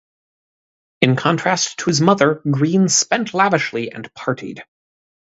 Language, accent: English, United States English; Midwestern